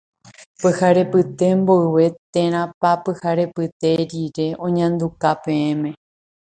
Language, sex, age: Guarani, female, 30-39